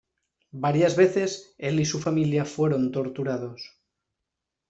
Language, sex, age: Spanish, male, 30-39